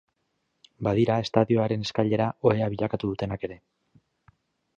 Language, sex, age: Basque, male, 30-39